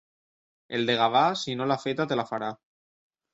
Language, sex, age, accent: Catalan, male, 19-29, valencià